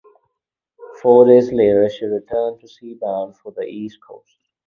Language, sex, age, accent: English, male, 19-29, England English